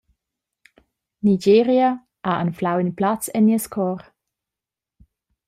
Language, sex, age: Romansh, female, 19-29